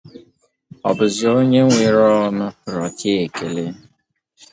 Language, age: Igbo, 19-29